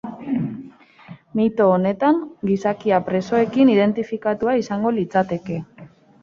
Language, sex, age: Basque, female, 19-29